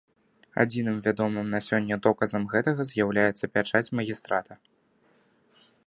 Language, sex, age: Belarusian, male, 19-29